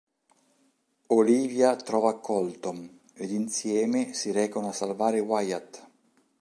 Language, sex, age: Italian, male, 50-59